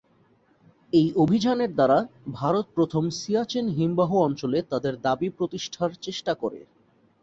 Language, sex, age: Bengali, male, 30-39